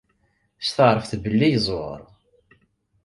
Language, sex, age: Kabyle, male, 30-39